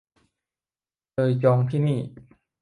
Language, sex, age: Thai, male, 19-29